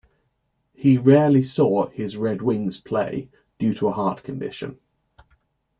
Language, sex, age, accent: English, male, 30-39, England English